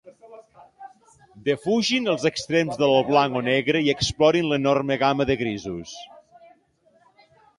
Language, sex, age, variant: Catalan, male, 40-49, Central